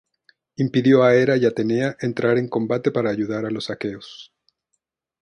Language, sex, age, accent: Spanish, male, 40-49, México